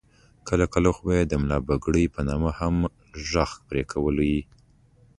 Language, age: Pashto, 19-29